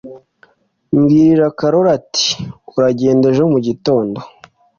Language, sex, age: Kinyarwanda, male, 50-59